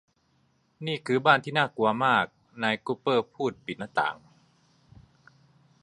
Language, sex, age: Thai, male, 30-39